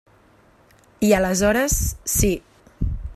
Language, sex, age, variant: Catalan, female, 19-29, Central